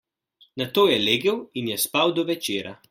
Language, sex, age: Slovenian, male, 19-29